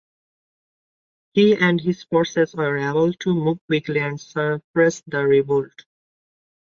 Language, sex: English, male